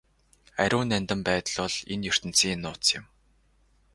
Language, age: Mongolian, 19-29